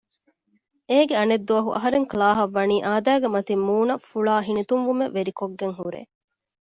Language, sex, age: Divehi, female, 19-29